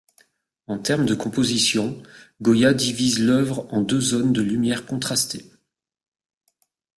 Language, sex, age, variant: French, male, 40-49, Français de métropole